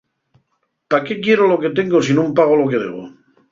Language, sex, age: Asturian, male, 50-59